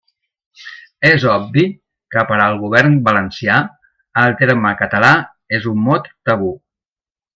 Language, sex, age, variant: Catalan, male, 50-59, Central